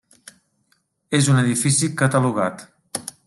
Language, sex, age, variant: Catalan, male, 40-49, Central